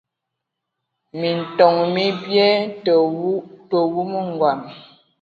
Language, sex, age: Ewondo, female, 19-29